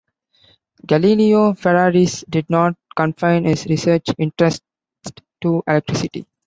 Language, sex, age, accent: English, male, 19-29, India and South Asia (India, Pakistan, Sri Lanka)